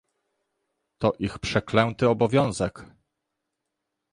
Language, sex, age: Polish, male, 30-39